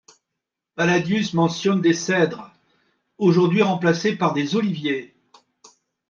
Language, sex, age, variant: French, male, 60-69, Français de métropole